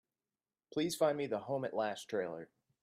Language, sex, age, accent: English, male, 19-29, United States English